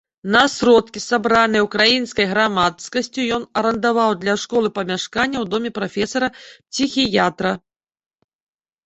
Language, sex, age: Belarusian, female, 40-49